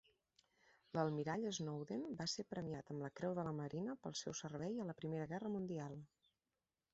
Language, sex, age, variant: Catalan, female, 40-49, Central